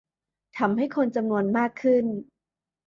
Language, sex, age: Thai, female, 19-29